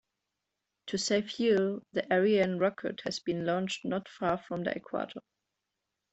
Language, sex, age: English, female, under 19